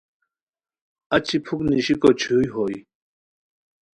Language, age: Khowar, 40-49